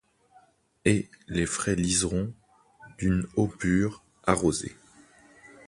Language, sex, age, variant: French, male, 19-29, Français de métropole